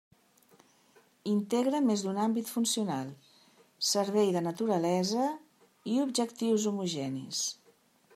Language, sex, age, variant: Catalan, female, 50-59, Central